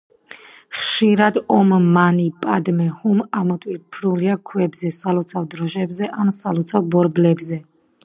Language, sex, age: Georgian, female, 30-39